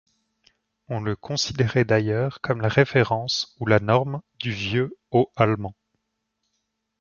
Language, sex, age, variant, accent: French, male, 30-39, Français d'Europe, Français de Suisse